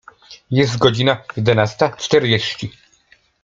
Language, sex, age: Polish, male, 40-49